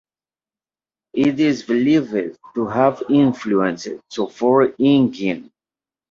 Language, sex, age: English, male, 30-39